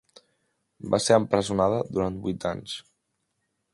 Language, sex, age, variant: Catalan, male, under 19, Central